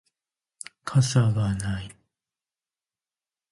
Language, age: Japanese, 19-29